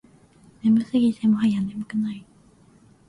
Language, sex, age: Japanese, female, under 19